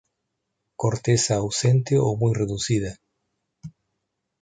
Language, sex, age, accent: Spanish, male, 50-59, Rioplatense: Argentina, Uruguay, este de Bolivia, Paraguay